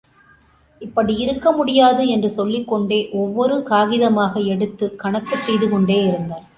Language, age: Tamil, 50-59